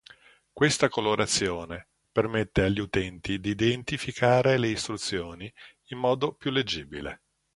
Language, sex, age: Italian, male, 50-59